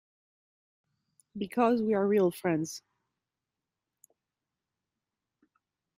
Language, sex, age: English, female, 40-49